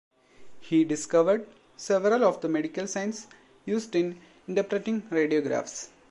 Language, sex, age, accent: English, male, 19-29, India and South Asia (India, Pakistan, Sri Lanka)